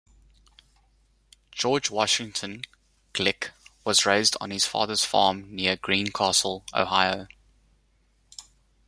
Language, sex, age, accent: English, male, 30-39, Southern African (South Africa, Zimbabwe, Namibia)